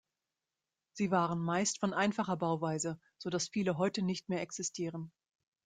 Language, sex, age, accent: German, female, 40-49, Deutschland Deutsch